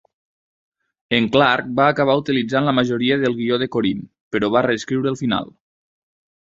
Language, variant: Catalan, Nord-Occidental